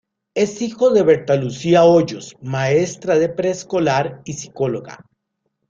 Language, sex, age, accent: Spanish, male, 50-59, América central